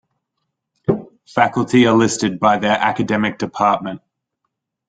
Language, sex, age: English, male, 19-29